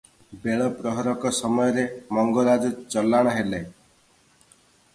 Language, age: Odia, 30-39